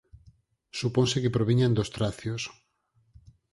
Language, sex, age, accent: Galician, male, 40-49, Normativo (estándar)